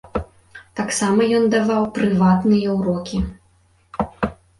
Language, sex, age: Belarusian, female, 19-29